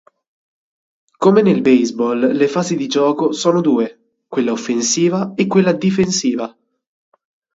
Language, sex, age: Italian, male, 19-29